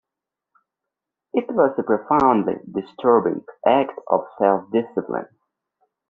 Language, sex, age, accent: English, male, 30-39, United States English